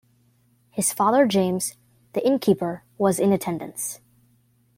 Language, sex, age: English, female, under 19